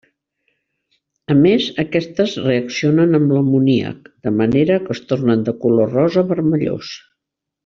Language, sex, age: Catalan, female, 70-79